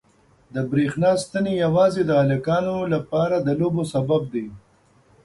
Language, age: Pashto, 50-59